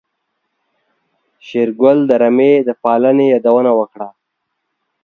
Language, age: Pashto, 30-39